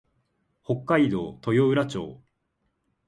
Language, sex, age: Japanese, male, 19-29